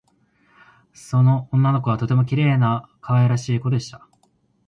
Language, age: Japanese, 19-29